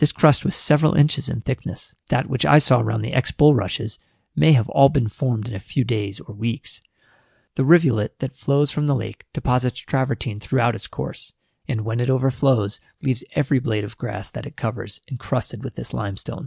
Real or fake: real